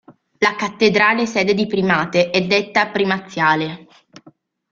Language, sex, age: Italian, female, 19-29